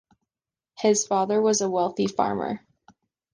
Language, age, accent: English, 19-29, United States English